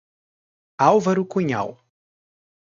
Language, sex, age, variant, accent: Portuguese, male, 19-29, Portuguese (Brasil), Paulista